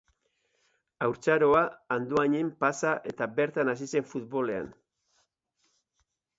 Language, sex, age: Basque, male, 60-69